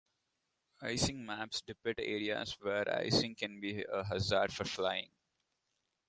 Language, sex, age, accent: English, male, 19-29, India and South Asia (India, Pakistan, Sri Lanka)